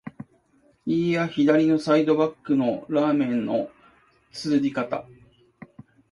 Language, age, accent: Japanese, 50-59, 標準語